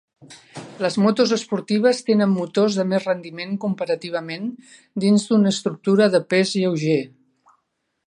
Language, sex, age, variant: Catalan, female, 60-69, Central